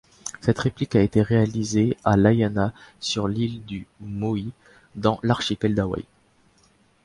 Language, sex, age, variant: French, male, under 19, Français de métropole